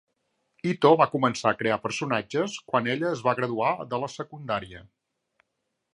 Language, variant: Catalan, Central